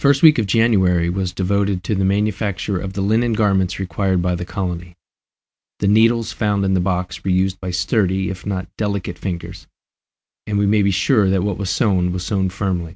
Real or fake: real